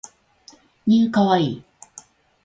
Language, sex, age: Japanese, female, 50-59